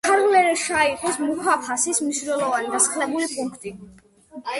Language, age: Georgian, 30-39